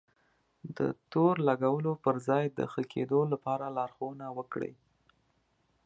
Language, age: Pashto, 30-39